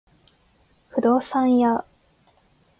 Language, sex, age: Japanese, female, 19-29